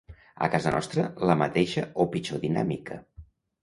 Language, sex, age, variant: Catalan, male, 50-59, Nord-Occidental